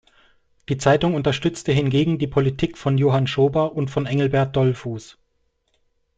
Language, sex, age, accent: German, male, 30-39, Deutschland Deutsch